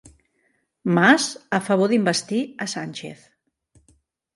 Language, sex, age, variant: Catalan, female, 50-59, Central